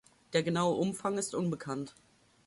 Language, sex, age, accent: German, female, 19-29, Deutschland Deutsch